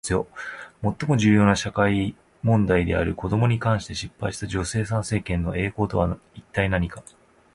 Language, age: Japanese, 30-39